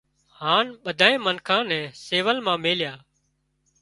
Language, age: Wadiyara Koli, 30-39